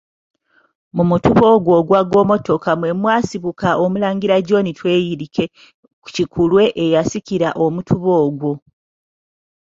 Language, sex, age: Ganda, female, 30-39